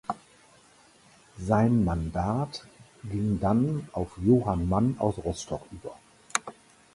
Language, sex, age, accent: German, male, 60-69, Deutschland Deutsch